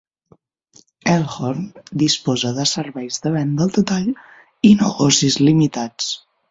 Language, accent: Catalan, central; septentrional